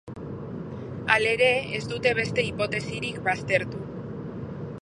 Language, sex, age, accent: Basque, female, 40-49, Mendebalekoa (Araba, Bizkaia, Gipuzkoako mendebaleko herri batzuk)